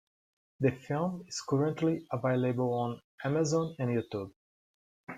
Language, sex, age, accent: English, male, 30-39, United States English